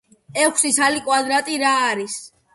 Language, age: Georgian, under 19